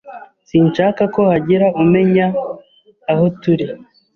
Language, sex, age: Kinyarwanda, male, 30-39